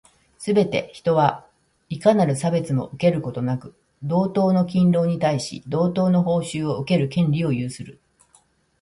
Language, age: Japanese, 60-69